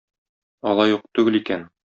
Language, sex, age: Tatar, male, 30-39